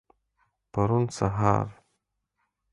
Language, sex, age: Pashto, male, 40-49